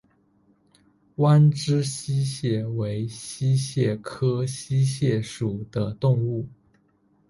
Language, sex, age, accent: Chinese, male, 19-29, 出生地：上海市